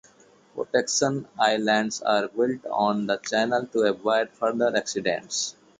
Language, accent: English, India and South Asia (India, Pakistan, Sri Lanka)